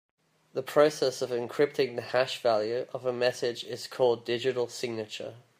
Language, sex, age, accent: English, male, 30-39, Australian English